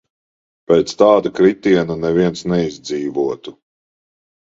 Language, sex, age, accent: Latvian, male, 40-49, Rigas